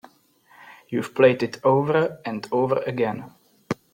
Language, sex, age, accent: English, male, 19-29, United States English